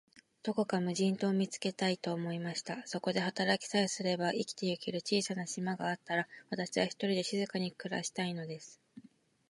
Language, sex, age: Japanese, female, 19-29